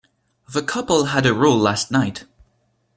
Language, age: English, 19-29